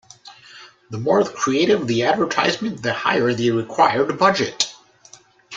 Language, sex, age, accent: English, male, 40-49, United States English